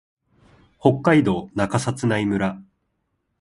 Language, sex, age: Japanese, male, 19-29